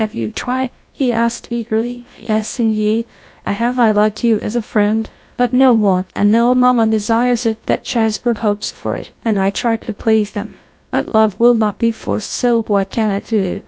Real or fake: fake